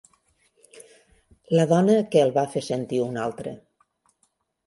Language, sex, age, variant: Catalan, female, 50-59, Central